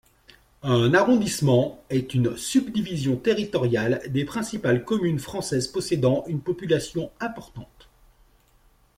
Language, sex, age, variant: French, male, 40-49, Français de métropole